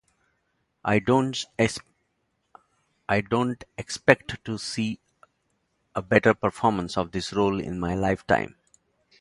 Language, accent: English, India and South Asia (India, Pakistan, Sri Lanka)